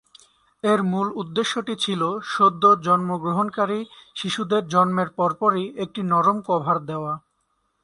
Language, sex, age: Bengali, male, 19-29